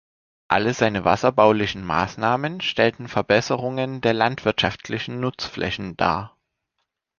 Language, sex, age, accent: German, male, 30-39, Deutschland Deutsch